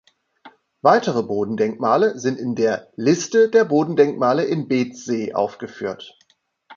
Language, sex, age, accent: German, male, 50-59, Deutschland Deutsch